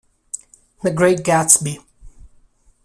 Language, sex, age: Italian, male, 30-39